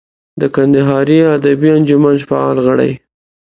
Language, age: Pashto, 19-29